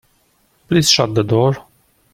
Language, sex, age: English, male, 40-49